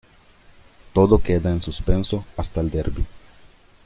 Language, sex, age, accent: Spanish, male, 19-29, América central